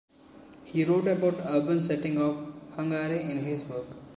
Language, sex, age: English, male, 19-29